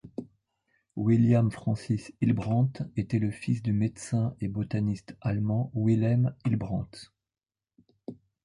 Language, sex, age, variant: French, male, 50-59, Français de métropole